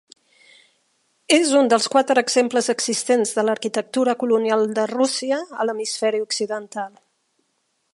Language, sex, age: Catalan, female, 50-59